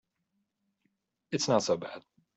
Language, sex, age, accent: English, male, 30-39, United States English